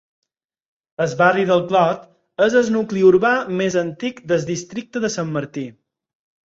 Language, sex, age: Catalan, male, 40-49